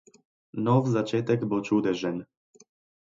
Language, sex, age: Slovenian, male, 19-29